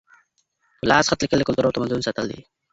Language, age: Pashto, 19-29